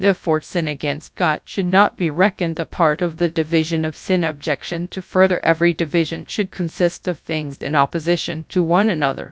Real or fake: fake